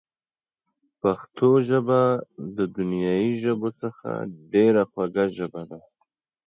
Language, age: Pashto, 30-39